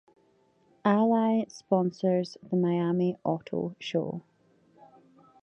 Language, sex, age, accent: English, female, 19-29, Scottish English